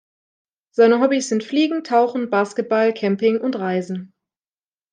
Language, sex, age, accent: German, female, 19-29, Deutschland Deutsch